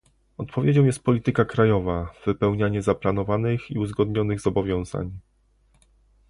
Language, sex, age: Polish, male, 30-39